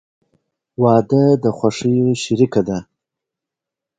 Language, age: Pashto, 19-29